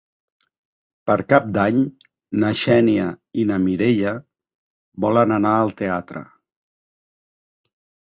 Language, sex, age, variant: Catalan, male, 50-59, Central